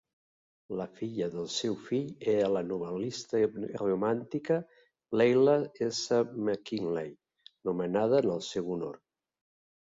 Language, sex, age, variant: Catalan, male, 50-59, Central